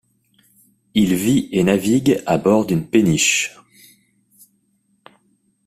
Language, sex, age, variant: French, male, 40-49, Français de métropole